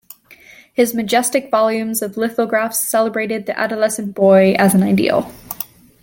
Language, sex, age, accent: English, female, 19-29, United States English